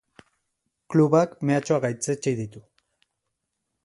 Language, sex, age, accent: Basque, male, 30-39, Erdialdekoa edo Nafarra (Gipuzkoa, Nafarroa)